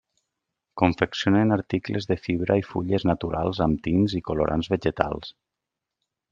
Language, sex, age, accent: Catalan, male, 30-39, valencià